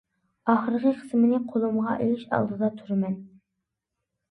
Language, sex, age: Uyghur, female, under 19